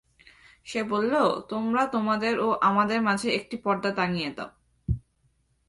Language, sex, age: Bengali, female, 19-29